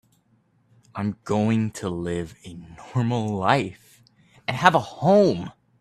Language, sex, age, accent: English, male, under 19, United States English